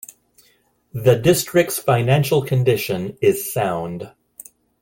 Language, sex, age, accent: English, male, 40-49, United States English